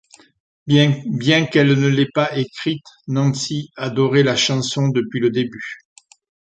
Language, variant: French, Français de métropole